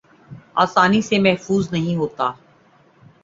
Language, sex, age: Urdu, male, 19-29